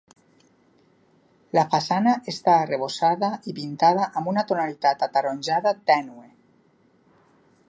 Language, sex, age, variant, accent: Catalan, male, 30-39, Valencià meridional, valencià